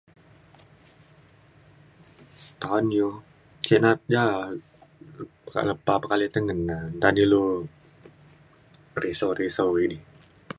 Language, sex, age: Mainstream Kenyah, female, 19-29